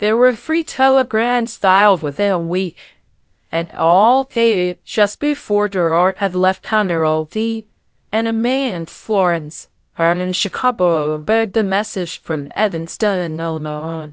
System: TTS, VITS